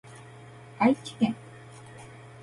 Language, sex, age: Japanese, female, 19-29